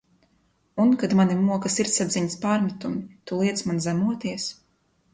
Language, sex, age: Latvian, female, 19-29